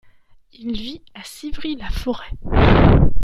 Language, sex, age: French, female, 19-29